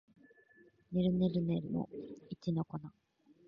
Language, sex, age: Japanese, female, 19-29